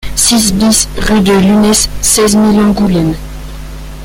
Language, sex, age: French, male, under 19